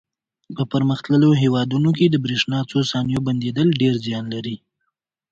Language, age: Pashto, 19-29